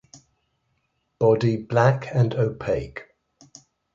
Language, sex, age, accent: English, male, 70-79, England English